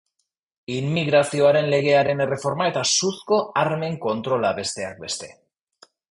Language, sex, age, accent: Basque, male, 19-29, Erdialdekoa edo Nafarra (Gipuzkoa, Nafarroa)